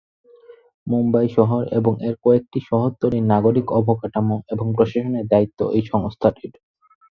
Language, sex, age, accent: Bengali, male, 19-29, প্রমিত বাংলা